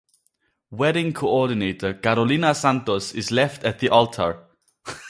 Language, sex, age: English, male, 19-29